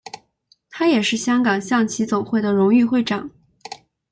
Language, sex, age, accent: Chinese, female, 19-29, 出生地：四川省